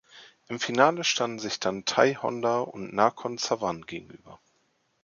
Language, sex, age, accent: German, male, 30-39, Deutschland Deutsch